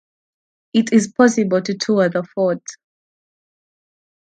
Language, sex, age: English, female, 19-29